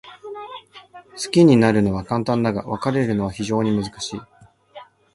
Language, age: Japanese, 19-29